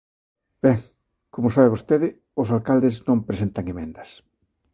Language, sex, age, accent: Galician, male, 50-59, Normativo (estándar)